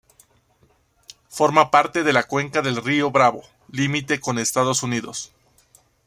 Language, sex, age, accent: Spanish, male, 19-29, Andino-Pacífico: Colombia, Perú, Ecuador, oeste de Bolivia y Venezuela andina